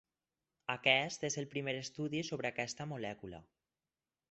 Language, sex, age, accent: Catalan, male, 19-29, valencià